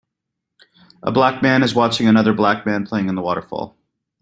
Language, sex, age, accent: English, male, 30-39, United States English